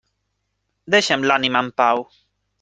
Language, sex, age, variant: Catalan, male, 19-29, Central